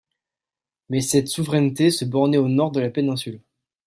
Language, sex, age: French, male, 19-29